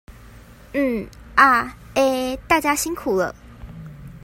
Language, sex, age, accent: Chinese, female, 19-29, 出生地：臺北市